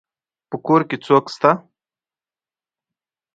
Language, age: Pashto, 19-29